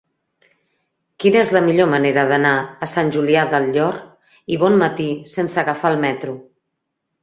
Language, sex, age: Catalan, female, 40-49